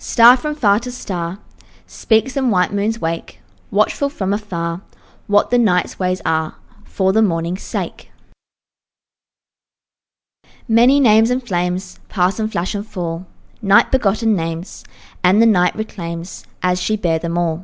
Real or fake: real